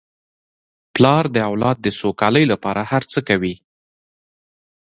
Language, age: Pashto, 30-39